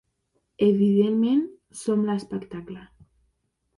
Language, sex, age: Catalan, female, under 19